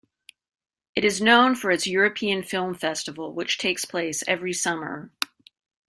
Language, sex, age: English, female, 50-59